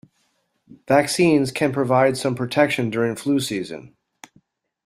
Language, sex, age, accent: English, male, 50-59, United States English